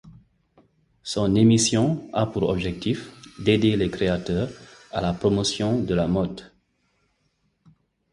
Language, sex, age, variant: French, male, 30-39, Français d'Afrique subsaharienne et des îles africaines